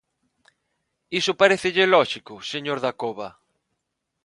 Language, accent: Galician, Normativo (estándar); Neofalante